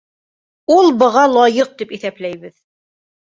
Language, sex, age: Bashkir, female, 19-29